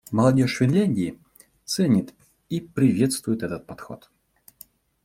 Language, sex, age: Russian, male, 30-39